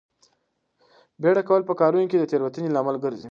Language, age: Pashto, under 19